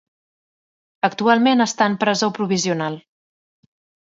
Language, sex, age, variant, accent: Catalan, female, 40-49, Central, central